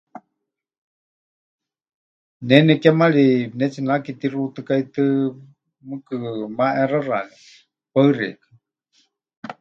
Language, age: Huichol, 50-59